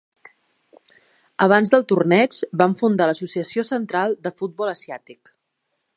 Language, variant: Catalan, Nord-Occidental